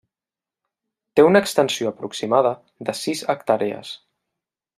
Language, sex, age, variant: Catalan, male, 19-29, Central